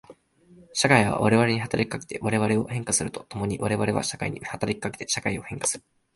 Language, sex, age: Japanese, male, 19-29